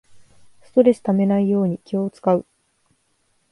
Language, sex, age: Japanese, female, 19-29